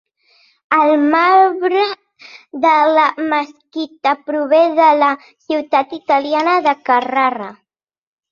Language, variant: Catalan, Central